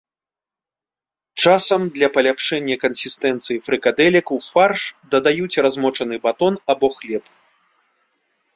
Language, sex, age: Belarusian, male, 40-49